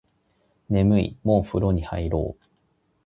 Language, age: Japanese, 19-29